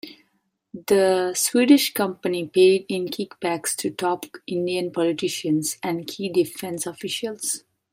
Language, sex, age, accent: English, female, 30-39, India and South Asia (India, Pakistan, Sri Lanka)